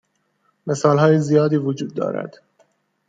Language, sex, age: Persian, male, 19-29